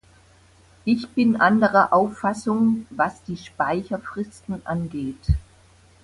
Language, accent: German, Deutschland Deutsch